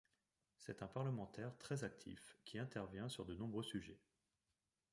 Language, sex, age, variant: French, male, 40-49, Français de métropole